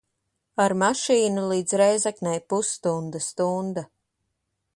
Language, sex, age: Latvian, female, 30-39